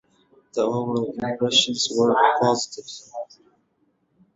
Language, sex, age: English, male, 19-29